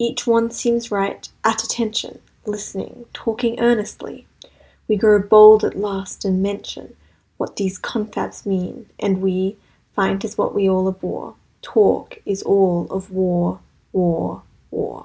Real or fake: real